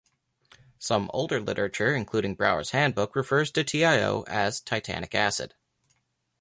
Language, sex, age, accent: English, male, 19-29, United States English